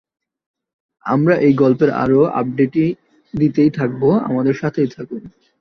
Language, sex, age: Bengali, male, 19-29